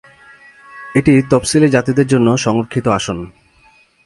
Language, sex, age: Bengali, male, 19-29